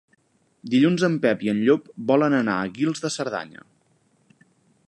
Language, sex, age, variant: Catalan, male, 19-29, Central